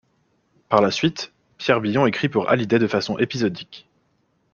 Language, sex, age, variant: French, male, 19-29, Français de métropole